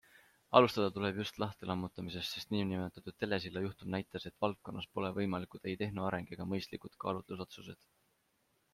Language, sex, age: Estonian, male, 19-29